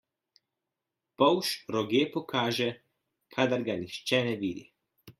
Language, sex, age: Slovenian, male, 19-29